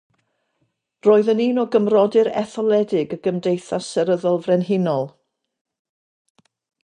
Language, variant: Welsh, South-Eastern Welsh